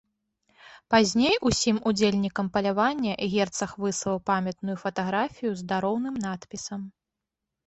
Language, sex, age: Belarusian, female, 30-39